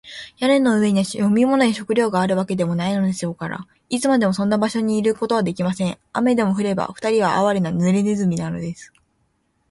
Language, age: Japanese, 19-29